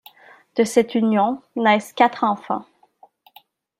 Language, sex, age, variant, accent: French, female, 19-29, Français d'Amérique du Nord, Français du Canada